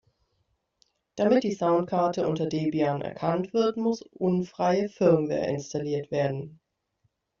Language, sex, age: German, female, 30-39